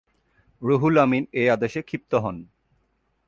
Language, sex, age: Bengali, male, 30-39